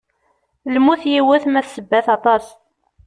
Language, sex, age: Kabyle, female, 19-29